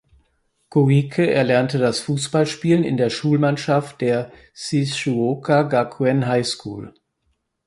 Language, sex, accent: German, male, Deutschland Deutsch